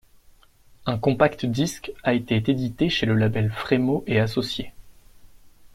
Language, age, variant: French, 19-29, Français de métropole